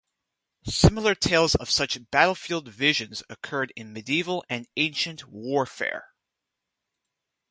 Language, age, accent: English, 19-29, United States English